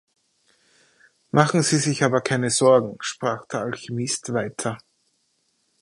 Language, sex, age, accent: German, male, 30-39, Österreichisches Deutsch